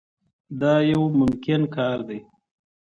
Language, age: Pashto, 30-39